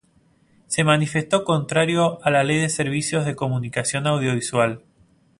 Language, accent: Spanish, Rioplatense: Argentina, Uruguay, este de Bolivia, Paraguay